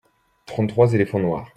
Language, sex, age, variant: French, male, 19-29, Français de métropole